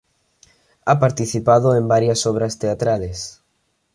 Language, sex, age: Spanish, male, under 19